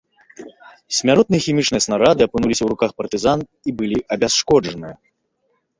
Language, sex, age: Belarusian, male, 30-39